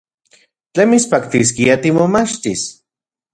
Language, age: Central Puebla Nahuatl, 30-39